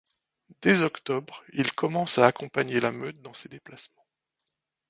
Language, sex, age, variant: French, male, 50-59, Français de métropole